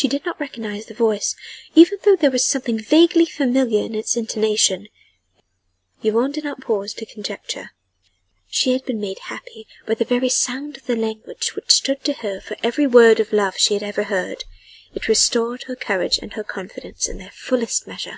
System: none